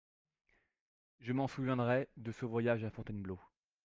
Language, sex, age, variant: French, male, 30-39, Français de métropole